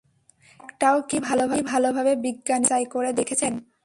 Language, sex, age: Bengali, female, 19-29